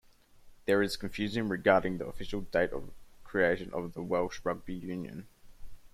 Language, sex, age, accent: English, male, 19-29, Australian English